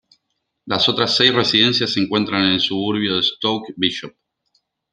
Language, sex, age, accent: Spanish, male, 30-39, Rioplatense: Argentina, Uruguay, este de Bolivia, Paraguay